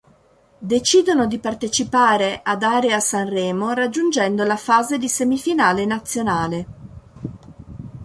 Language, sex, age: Italian, female, 50-59